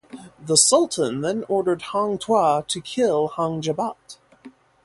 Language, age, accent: English, 19-29, United States English